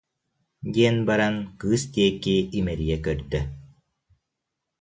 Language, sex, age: Yakut, male, 19-29